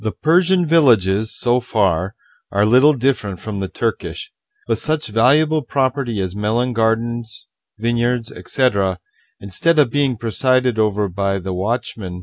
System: none